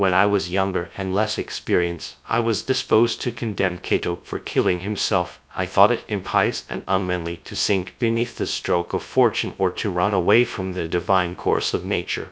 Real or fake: fake